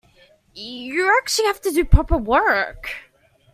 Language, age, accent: English, under 19, Australian English